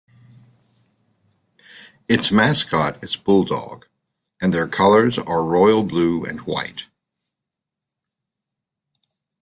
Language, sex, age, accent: English, male, 60-69, United States English